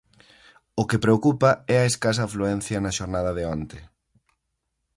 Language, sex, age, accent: Galician, male, 19-29, Oriental (común en zona oriental)